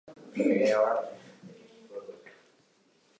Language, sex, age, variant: Catalan, female, under 19, Alacantí